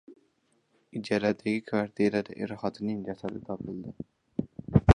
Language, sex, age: Uzbek, male, 19-29